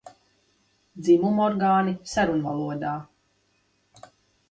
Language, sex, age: Latvian, female, 30-39